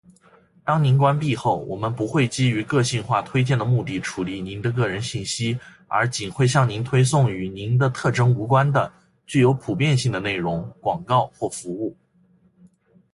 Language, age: Chinese, 19-29